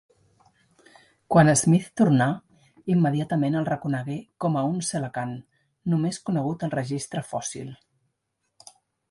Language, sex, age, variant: Catalan, female, 40-49, Central